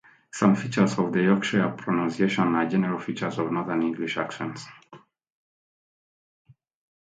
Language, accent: English, Southern African (South Africa, Zimbabwe, Namibia)